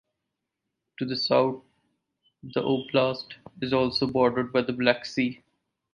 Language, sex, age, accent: English, male, 19-29, India and South Asia (India, Pakistan, Sri Lanka)